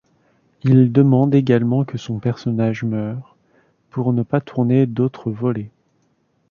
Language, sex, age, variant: French, male, 30-39, Français de métropole